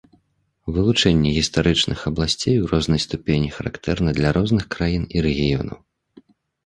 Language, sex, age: Belarusian, male, 30-39